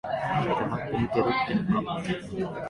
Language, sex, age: Japanese, male, 19-29